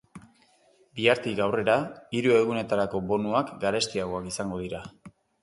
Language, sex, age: Basque, male, 40-49